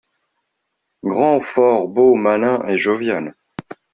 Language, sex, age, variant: French, male, 30-39, Français de métropole